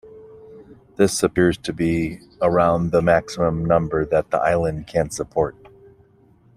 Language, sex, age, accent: English, male, 50-59, United States English